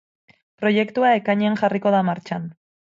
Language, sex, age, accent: Basque, female, 30-39, Mendebalekoa (Araba, Bizkaia, Gipuzkoako mendebaleko herri batzuk)